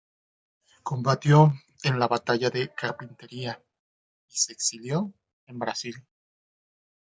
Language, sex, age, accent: Spanish, male, 40-49, México